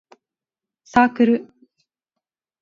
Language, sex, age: Japanese, female, 19-29